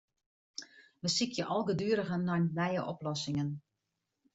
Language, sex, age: Western Frisian, female, 50-59